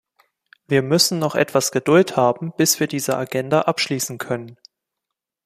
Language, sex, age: German, male, 19-29